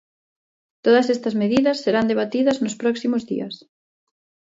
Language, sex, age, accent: Galician, female, 19-29, Normativo (estándar)